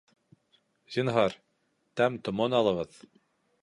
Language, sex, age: Bashkir, male, 40-49